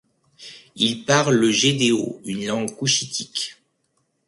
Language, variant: French, Français de métropole